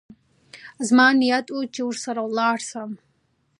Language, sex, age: Pashto, female, 19-29